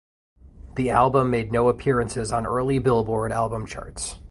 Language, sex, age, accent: English, male, 19-29, United States English